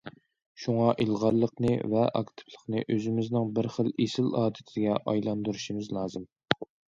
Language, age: Uyghur, 19-29